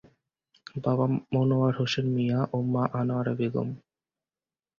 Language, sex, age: Bengali, male, 19-29